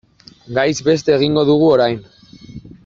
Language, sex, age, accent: Basque, male, 19-29, Mendebalekoa (Araba, Bizkaia, Gipuzkoako mendebaleko herri batzuk)